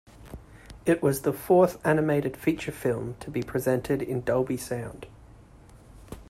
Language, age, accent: English, 30-39, Australian English